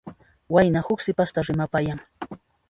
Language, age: Puno Quechua, 50-59